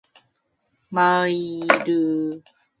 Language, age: Korean, 19-29